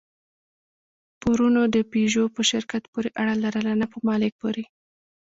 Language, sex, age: Pashto, female, 19-29